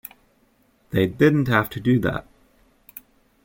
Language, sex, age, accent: English, male, 19-29, United States English